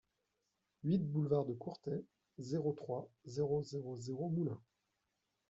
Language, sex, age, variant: French, male, 30-39, Français de métropole